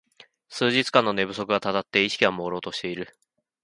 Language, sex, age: Japanese, male, 19-29